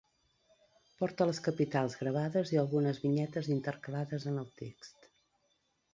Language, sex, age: Catalan, female, 50-59